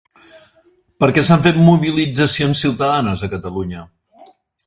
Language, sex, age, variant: Catalan, male, 50-59, Central